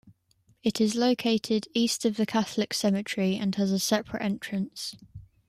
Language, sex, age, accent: English, female, 19-29, England English